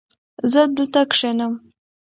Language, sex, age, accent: Pashto, female, under 19, کندهاری لهجه